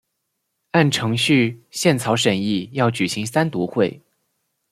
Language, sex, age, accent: Chinese, male, 19-29, 出生地：湖北省